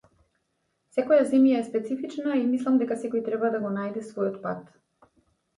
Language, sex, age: Macedonian, female, 40-49